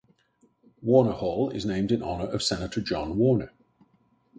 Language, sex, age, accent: English, male, 60-69, England English